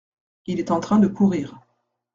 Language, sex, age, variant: French, female, 40-49, Français de métropole